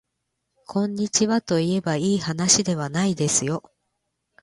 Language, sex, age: Japanese, female, 50-59